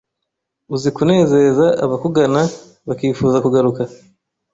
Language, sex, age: Kinyarwanda, male, 30-39